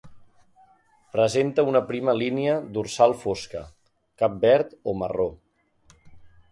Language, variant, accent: Catalan, Central, central